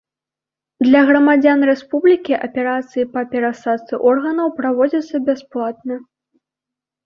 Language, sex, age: Belarusian, female, under 19